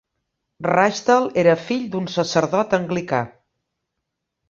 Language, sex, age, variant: Catalan, female, 60-69, Central